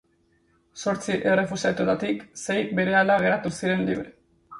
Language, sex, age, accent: Basque, female, 19-29, Mendebalekoa (Araba, Bizkaia, Gipuzkoako mendebaleko herri batzuk)